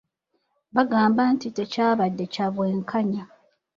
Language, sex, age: Ganda, female, 30-39